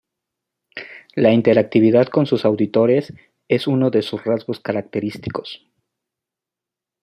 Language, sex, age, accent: Spanish, male, 30-39, México